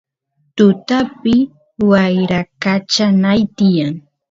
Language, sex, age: Santiago del Estero Quichua, female, 30-39